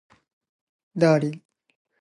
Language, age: Japanese, 19-29